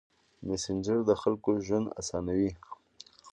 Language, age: Pashto, 30-39